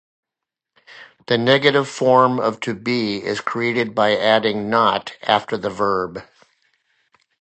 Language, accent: English, United States English